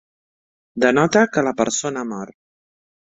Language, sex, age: Catalan, female, 50-59